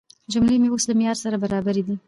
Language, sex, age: Pashto, female, 19-29